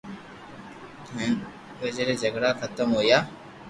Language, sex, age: Loarki, female, under 19